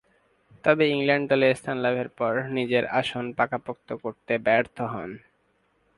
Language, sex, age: Bengali, male, 19-29